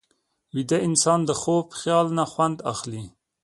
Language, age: Pashto, 19-29